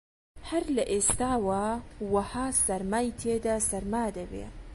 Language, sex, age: Central Kurdish, female, 19-29